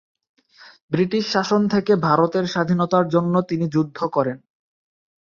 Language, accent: Bengali, Bangladeshi; শুদ্ধ বাংলা